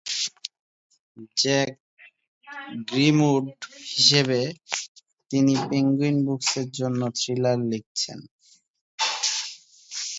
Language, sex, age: Bengali, male, 30-39